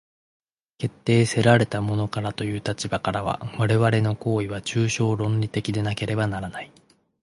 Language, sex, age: Japanese, male, 19-29